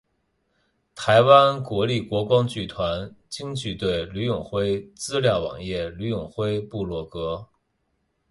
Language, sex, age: Chinese, male, 19-29